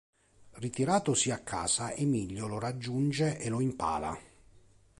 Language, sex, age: Italian, male, 40-49